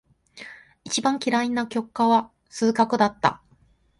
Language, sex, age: Japanese, female, 19-29